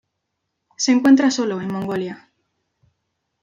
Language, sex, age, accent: Spanish, female, 19-29, España: Centro-Sur peninsular (Madrid, Toledo, Castilla-La Mancha)